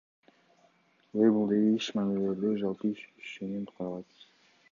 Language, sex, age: Kyrgyz, male, 19-29